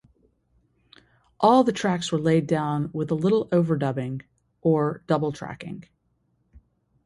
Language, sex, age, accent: English, female, 60-69, United States English